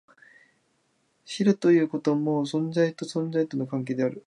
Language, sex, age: Japanese, male, 19-29